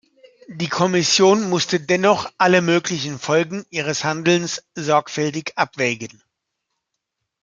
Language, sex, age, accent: German, male, 50-59, Deutschland Deutsch